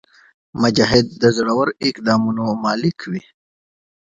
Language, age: Pashto, 19-29